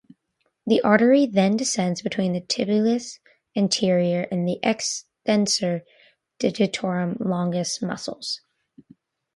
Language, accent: English, United States English